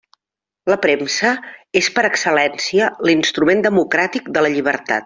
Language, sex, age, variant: Catalan, female, 50-59, Central